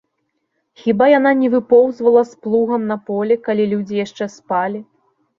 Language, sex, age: Belarusian, female, 19-29